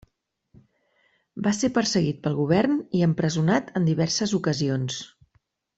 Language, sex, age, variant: Catalan, female, 40-49, Central